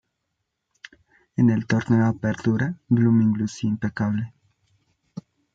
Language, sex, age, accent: Spanish, male, 19-29, Andino-Pacífico: Colombia, Perú, Ecuador, oeste de Bolivia y Venezuela andina